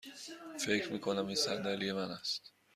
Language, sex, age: Persian, male, 30-39